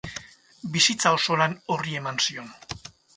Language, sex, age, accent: Basque, male, 60-69, Mendebalekoa (Araba, Bizkaia, Gipuzkoako mendebaleko herri batzuk)